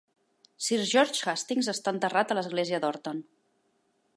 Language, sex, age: Catalan, female, 30-39